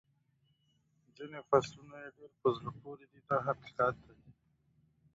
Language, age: Pashto, 19-29